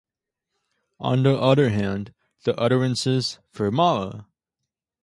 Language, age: English, under 19